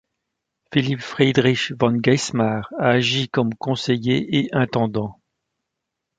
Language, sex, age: French, male, 40-49